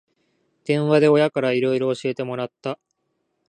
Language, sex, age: Japanese, male, 19-29